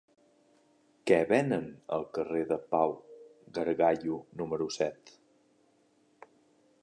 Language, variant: Catalan, Central